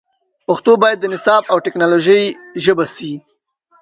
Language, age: Pashto, under 19